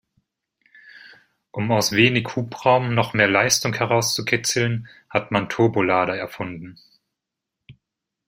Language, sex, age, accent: German, male, 30-39, Deutschland Deutsch